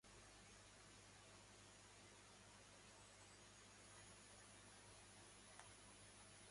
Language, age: Persian, 40-49